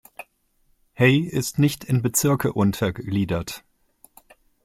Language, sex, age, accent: German, male, 50-59, Deutschland Deutsch